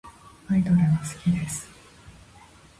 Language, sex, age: Japanese, female, 19-29